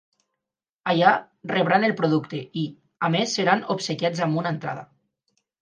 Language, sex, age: Catalan, male, 19-29